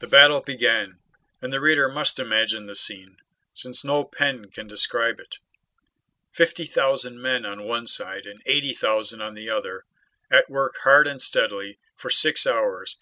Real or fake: real